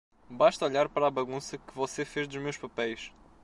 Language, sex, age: Portuguese, male, 19-29